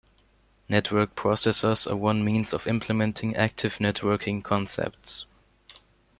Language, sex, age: English, male, under 19